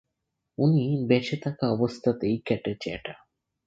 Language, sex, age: Bengali, male, 19-29